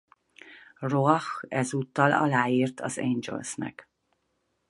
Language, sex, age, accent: Hungarian, female, 40-49, budapesti